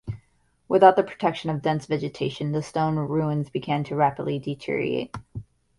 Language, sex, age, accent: English, female, 19-29, United States English